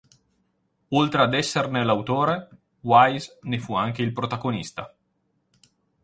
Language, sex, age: Italian, male, 30-39